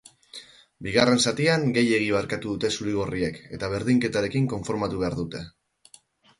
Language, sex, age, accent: Basque, male, 30-39, Mendebalekoa (Araba, Bizkaia, Gipuzkoako mendebaleko herri batzuk)